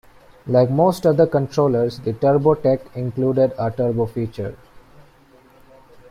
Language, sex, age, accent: English, male, 19-29, India and South Asia (India, Pakistan, Sri Lanka)